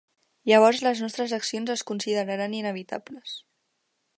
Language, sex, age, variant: Catalan, female, under 19, Central